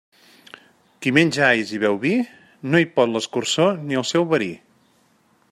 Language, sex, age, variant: Catalan, male, 40-49, Central